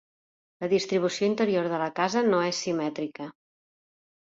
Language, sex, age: Catalan, female, 40-49